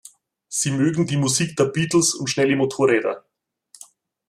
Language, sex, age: German, male, 40-49